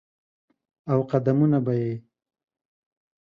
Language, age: Pashto, 30-39